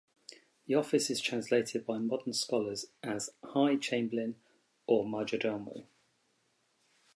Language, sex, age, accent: English, male, 40-49, England English